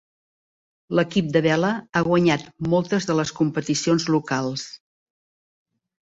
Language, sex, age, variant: Catalan, female, 60-69, Central